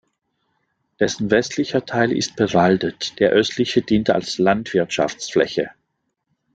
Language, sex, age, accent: German, male, 40-49, Französisch Deutsch